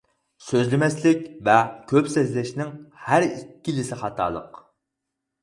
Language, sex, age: Uyghur, male, 19-29